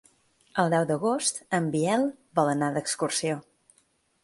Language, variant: Catalan, Balear